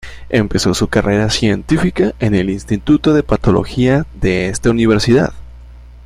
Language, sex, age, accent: Spanish, male, 19-29, México